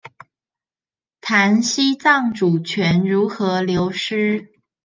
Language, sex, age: Chinese, female, 30-39